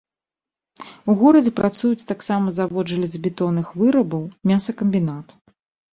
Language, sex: Belarusian, female